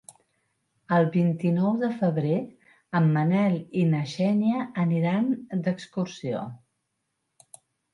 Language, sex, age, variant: Catalan, female, 50-59, Central